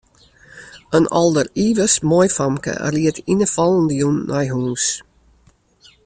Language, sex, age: Western Frisian, female, 60-69